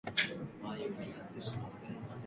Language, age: English, 30-39